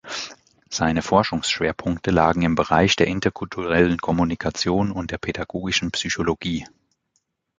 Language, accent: German, Deutschland Deutsch